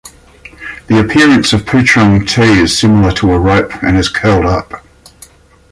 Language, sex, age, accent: English, male, 50-59, Australian English